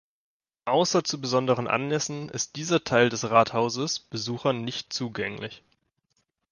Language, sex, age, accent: German, male, 19-29, Deutschland Deutsch